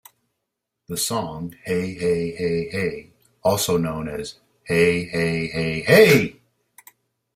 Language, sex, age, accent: English, male, 60-69, United States English